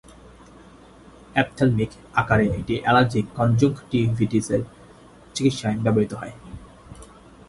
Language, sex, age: Bengali, male, 19-29